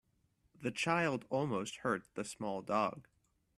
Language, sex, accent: English, male, United States English